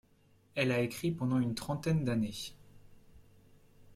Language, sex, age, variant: French, male, 19-29, Français de métropole